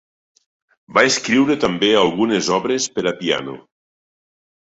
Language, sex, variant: Catalan, male, Nord-Occidental